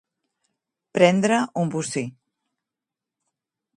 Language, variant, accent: Catalan, Central, central